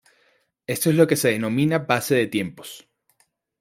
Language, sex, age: Spanish, male, 19-29